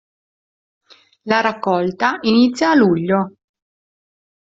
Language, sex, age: Italian, female, 50-59